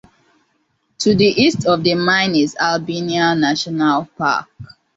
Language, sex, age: English, female, 19-29